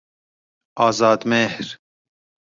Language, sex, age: Persian, male, 30-39